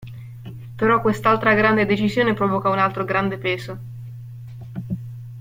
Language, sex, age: Italian, female, 19-29